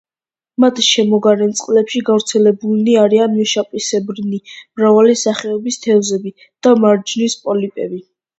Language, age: Georgian, under 19